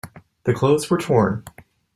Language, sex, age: English, male, 19-29